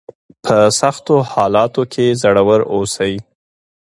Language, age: Pashto, 30-39